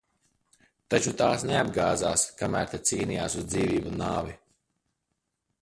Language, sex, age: Latvian, male, 19-29